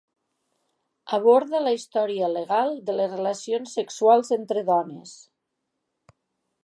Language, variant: Catalan, Nord-Occidental